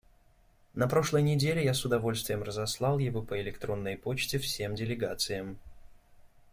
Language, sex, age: Russian, male, 30-39